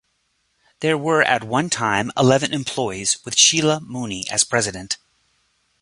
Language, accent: English, United States English